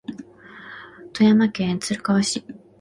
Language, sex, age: Japanese, female, 19-29